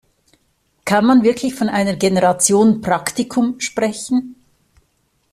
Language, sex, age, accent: German, female, 50-59, Schweizerdeutsch